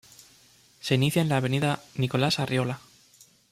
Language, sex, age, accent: Spanish, male, 19-29, España: Sur peninsular (Andalucia, Extremadura, Murcia)